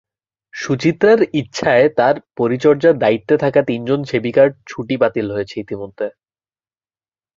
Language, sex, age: Bengali, male, under 19